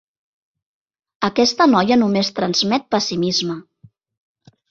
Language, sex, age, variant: Catalan, female, 40-49, Central